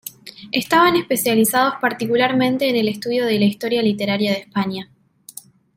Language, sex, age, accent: Spanish, female, 19-29, Rioplatense: Argentina, Uruguay, este de Bolivia, Paraguay